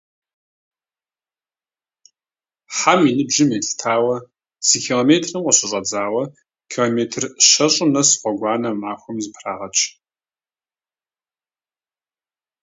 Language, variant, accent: Kabardian, Адыгэбзэ (Къэбэрдей, Кирил, Урысей), Джылэхъстэней (Gilahsteney)